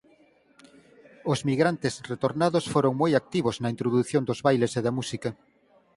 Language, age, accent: Galician, 50-59, Normativo (estándar)